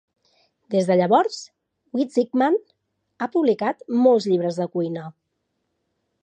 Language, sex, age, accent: Catalan, female, 30-39, central; nord-occidental